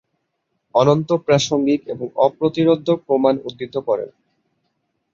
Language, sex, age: Bengali, male, 19-29